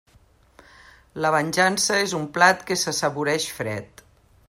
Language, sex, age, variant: Catalan, female, 50-59, Central